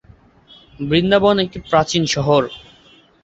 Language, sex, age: Bengali, male, under 19